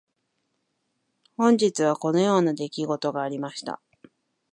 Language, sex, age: Japanese, female, 40-49